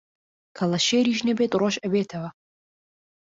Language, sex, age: Central Kurdish, female, 19-29